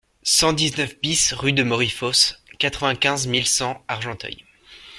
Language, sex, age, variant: French, male, 19-29, Français de métropole